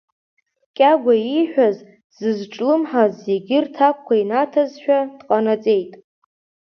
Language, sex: Abkhazian, female